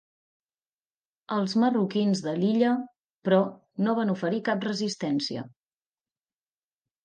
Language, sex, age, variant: Catalan, female, 30-39, Nord-Occidental